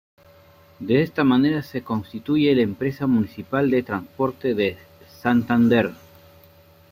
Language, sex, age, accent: Spanish, male, 40-49, Andino-Pacífico: Colombia, Perú, Ecuador, oeste de Bolivia y Venezuela andina